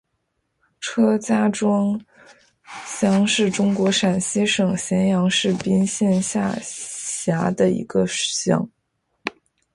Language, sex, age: Chinese, female, 19-29